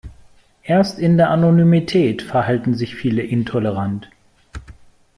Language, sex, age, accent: German, male, 50-59, Deutschland Deutsch